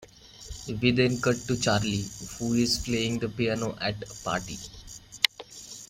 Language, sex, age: English, male, 19-29